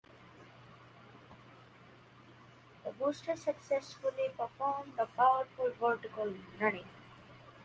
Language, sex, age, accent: English, male, under 19, United States English